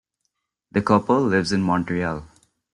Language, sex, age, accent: English, male, 19-29, Filipino